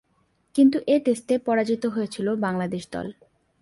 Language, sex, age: Bengali, female, 19-29